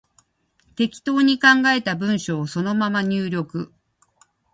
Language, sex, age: Japanese, female, 50-59